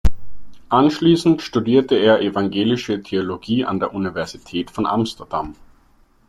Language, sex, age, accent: German, male, 30-39, Österreichisches Deutsch